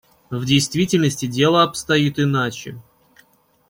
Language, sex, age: Russian, male, 30-39